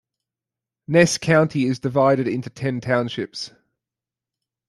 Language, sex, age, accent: English, male, 19-29, Australian English